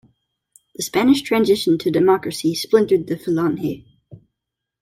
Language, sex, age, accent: English, female, 30-39, United States English